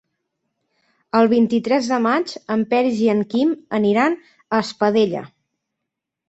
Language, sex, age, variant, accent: Catalan, female, 30-39, Central, Neutre